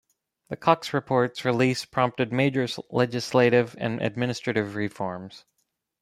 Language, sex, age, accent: English, male, 19-29, United States English